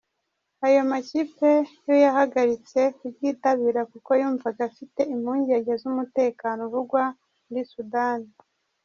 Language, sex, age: Kinyarwanda, male, 30-39